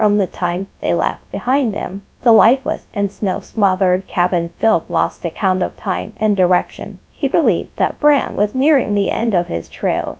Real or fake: fake